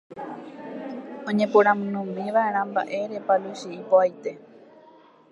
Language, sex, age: Guarani, female, 19-29